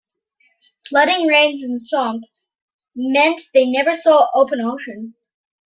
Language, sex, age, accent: English, female, under 19, Canadian English